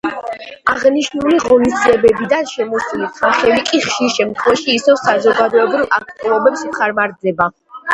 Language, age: Georgian, under 19